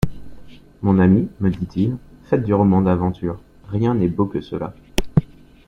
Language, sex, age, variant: French, male, 19-29, Français de métropole